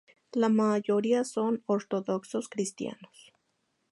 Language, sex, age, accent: Spanish, female, 30-39, México